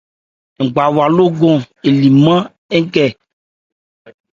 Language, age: Ebrié, 19-29